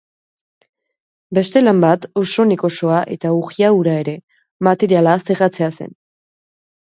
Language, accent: Basque, Nafar-lapurtarra edo Zuberotarra (Lapurdi, Nafarroa Beherea, Zuberoa)